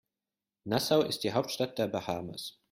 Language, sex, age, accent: German, male, 19-29, Österreichisches Deutsch